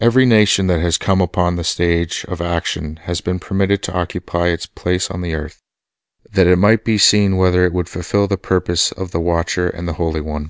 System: none